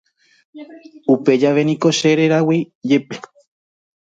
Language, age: Guarani, 19-29